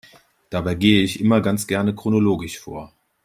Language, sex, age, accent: German, male, 40-49, Deutschland Deutsch